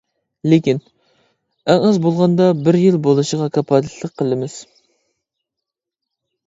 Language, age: Uyghur, 19-29